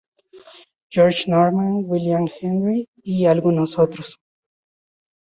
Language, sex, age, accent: Spanish, male, 30-39, México